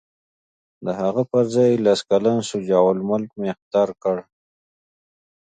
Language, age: Pashto, 30-39